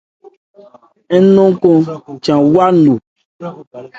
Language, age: Ebrié, 19-29